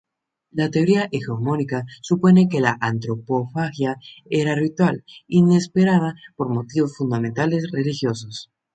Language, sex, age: Spanish, male, under 19